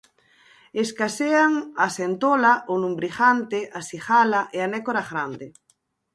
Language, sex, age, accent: Galician, female, 50-59, Atlántico (seseo e gheada)